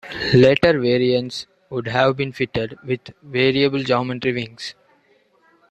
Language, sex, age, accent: English, male, under 19, India and South Asia (India, Pakistan, Sri Lanka)